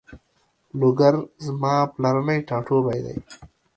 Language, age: Pashto, 19-29